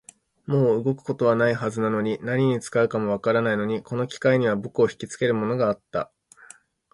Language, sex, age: Japanese, male, 30-39